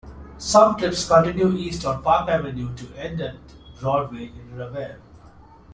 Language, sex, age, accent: English, male, 30-39, India and South Asia (India, Pakistan, Sri Lanka)